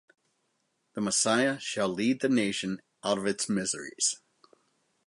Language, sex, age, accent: English, male, 50-59, United States English